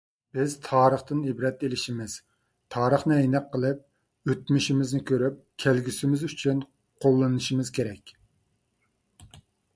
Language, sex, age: Uyghur, male, 40-49